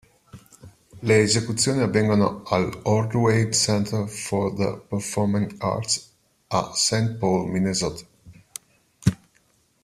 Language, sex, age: Italian, male, 50-59